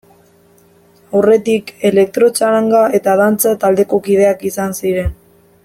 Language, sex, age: Basque, female, 19-29